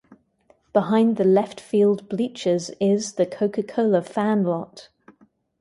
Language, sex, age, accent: English, female, 30-39, England English